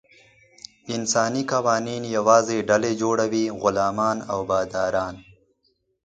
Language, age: Pashto, 19-29